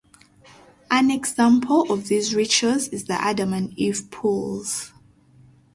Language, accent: English, England English